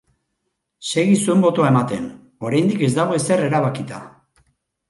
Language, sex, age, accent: Basque, male, 50-59, Erdialdekoa edo Nafarra (Gipuzkoa, Nafarroa)